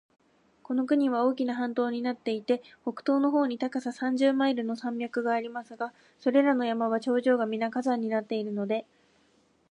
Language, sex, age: Japanese, female, 19-29